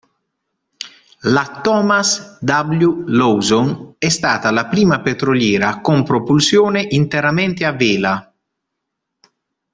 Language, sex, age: Italian, male, 30-39